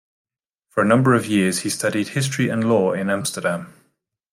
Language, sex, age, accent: English, male, 40-49, England English